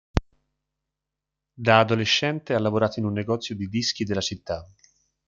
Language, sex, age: Italian, male, 19-29